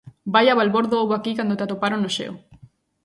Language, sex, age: Galician, female, 19-29